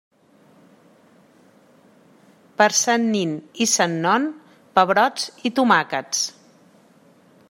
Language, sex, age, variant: Catalan, female, 40-49, Central